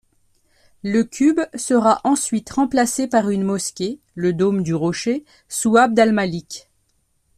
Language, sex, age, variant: French, female, 50-59, Français de métropole